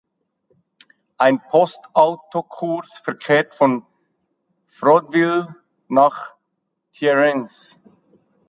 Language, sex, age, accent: German, male, 40-49, Schweizerdeutsch